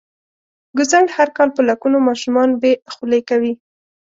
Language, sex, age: Pashto, female, 19-29